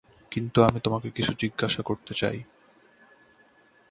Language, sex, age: Bengali, male, 19-29